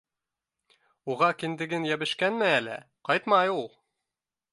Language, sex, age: Bashkir, male, 19-29